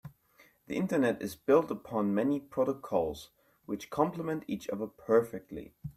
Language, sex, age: English, male, 19-29